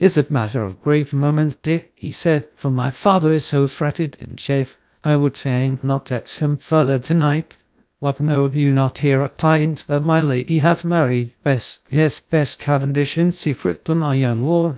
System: TTS, GlowTTS